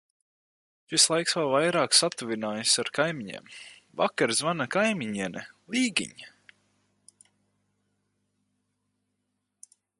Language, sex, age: Latvian, male, 19-29